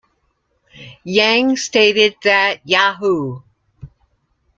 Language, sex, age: English, female, 50-59